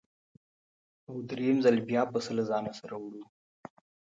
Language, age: Pashto, 30-39